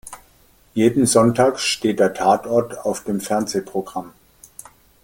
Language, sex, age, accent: German, male, 50-59, Deutschland Deutsch